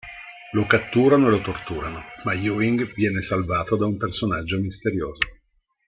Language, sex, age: Italian, male, 60-69